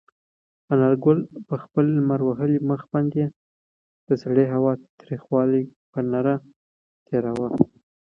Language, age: Pashto, 19-29